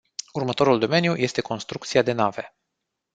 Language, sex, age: Romanian, male, 30-39